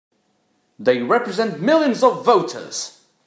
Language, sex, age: English, male, 30-39